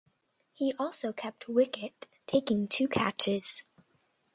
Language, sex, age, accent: English, female, under 19, United States English